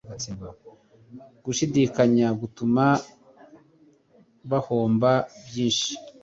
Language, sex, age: Kinyarwanda, male, 30-39